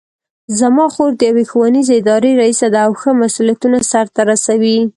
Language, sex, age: Pashto, female, 19-29